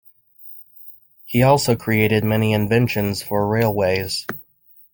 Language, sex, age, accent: English, male, 30-39, United States English